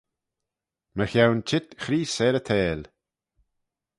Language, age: Manx, 40-49